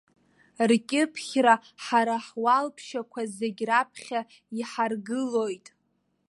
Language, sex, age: Abkhazian, female, under 19